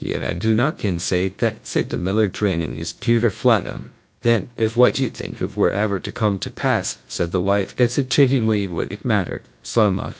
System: TTS, GlowTTS